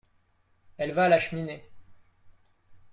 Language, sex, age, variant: French, male, 19-29, Français de métropole